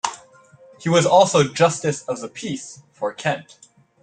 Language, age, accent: English, 19-29, United States English